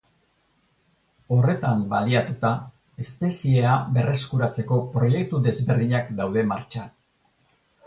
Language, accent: Basque, Erdialdekoa edo Nafarra (Gipuzkoa, Nafarroa)